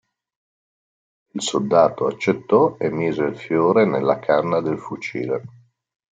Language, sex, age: Italian, male, 50-59